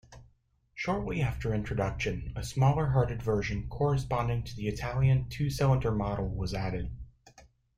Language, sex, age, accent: English, male, 19-29, United States English